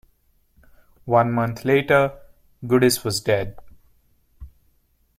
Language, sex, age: English, male, 19-29